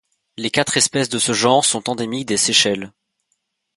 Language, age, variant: French, 19-29, Français de métropole